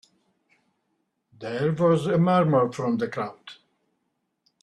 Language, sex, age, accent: English, male, 70-79, England English